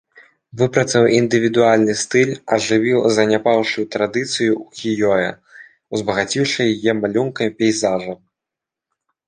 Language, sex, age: Belarusian, male, 19-29